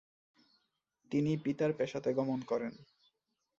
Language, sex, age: Bengali, male, 19-29